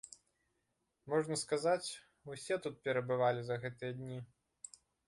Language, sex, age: Belarusian, male, 19-29